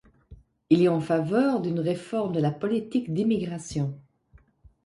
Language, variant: French, Français d'Europe